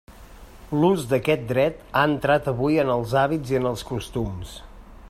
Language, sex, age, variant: Catalan, male, 30-39, Central